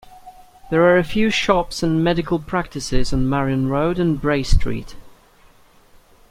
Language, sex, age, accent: English, male, 19-29, England English